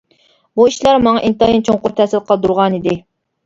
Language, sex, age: Uyghur, female, 19-29